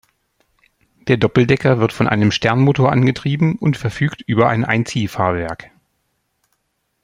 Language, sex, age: German, male, 40-49